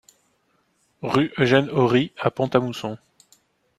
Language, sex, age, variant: French, male, 40-49, Français de métropole